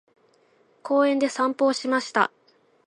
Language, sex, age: Japanese, female, 19-29